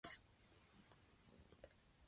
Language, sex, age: English, female, 19-29